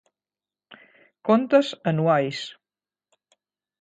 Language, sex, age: Galician, female, 60-69